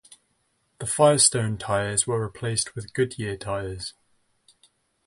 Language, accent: English, England English